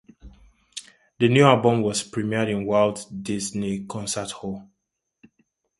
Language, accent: English, Southern African (South Africa, Zimbabwe, Namibia)